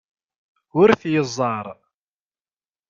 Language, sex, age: Kabyle, male, 19-29